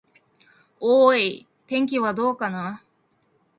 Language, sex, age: Japanese, female, 19-29